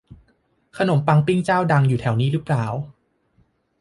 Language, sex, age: Thai, male, 19-29